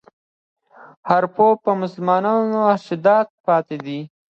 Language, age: Pashto, under 19